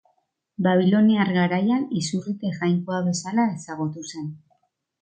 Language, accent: Basque, Mendebalekoa (Araba, Bizkaia, Gipuzkoako mendebaleko herri batzuk)